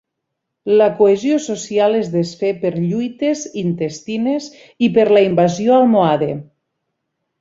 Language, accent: Catalan, Ebrenc